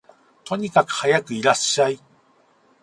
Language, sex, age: Japanese, male, 40-49